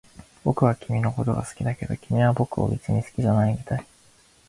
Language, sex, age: Japanese, male, 19-29